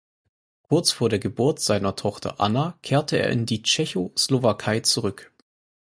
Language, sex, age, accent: German, male, 19-29, Deutschland Deutsch